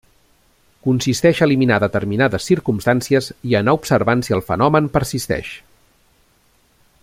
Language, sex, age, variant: Catalan, male, 40-49, Central